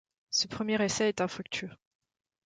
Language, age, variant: French, 30-39, Français de métropole